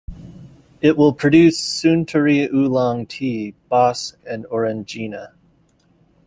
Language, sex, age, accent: English, male, 30-39, United States English